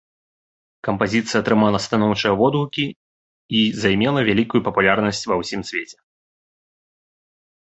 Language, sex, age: Belarusian, male, 19-29